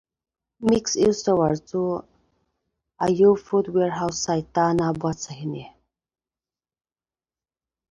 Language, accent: English, England English